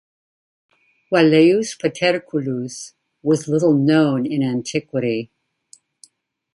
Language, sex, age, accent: English, female, 60-69, United States English